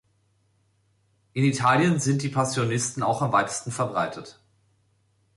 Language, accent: German, Deutschland Deutsch